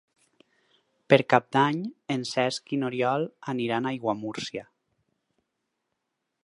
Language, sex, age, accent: Catalan, male, 19-29, valencià